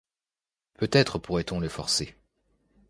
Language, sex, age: French, male, 19-29